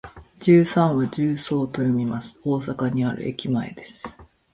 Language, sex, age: Japanese, female, 40-49